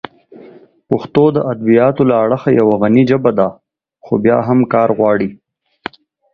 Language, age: Pashto, 19-29